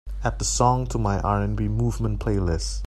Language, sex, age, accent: English, male, 30-39, Hong Kong English